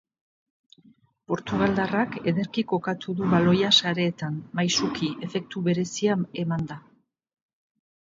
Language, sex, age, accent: Basque, female, 50-59, Erdialdekoa edo Nafarra (Gipuzkoa, Nafarroa)